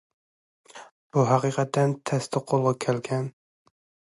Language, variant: Uyghur, ئۇيغۇر تىلى